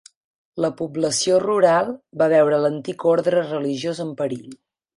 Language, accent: Catalan, gironí